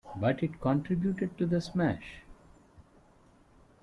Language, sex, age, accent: English, male, 40-49, India and South Asia (India, Pakistan, Sri Lanka)